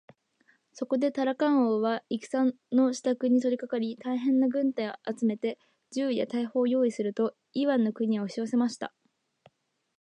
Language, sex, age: Japanese, female, under 19